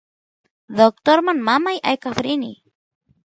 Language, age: Santiago del Estero Quichua, 30-39